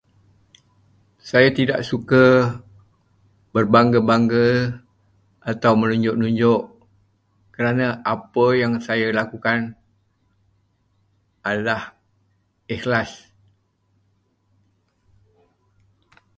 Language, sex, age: Malay, male, 70-79